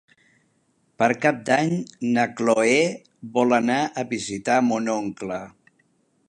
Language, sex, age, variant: Catalan, male, 50-59, Central